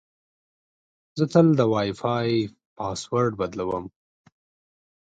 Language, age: Pashto, 30-39